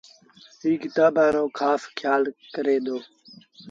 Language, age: Sindhi Bhil, under 19